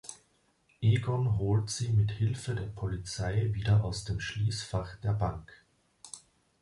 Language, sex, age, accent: German, male, 30-39, Österreichisches Deutsch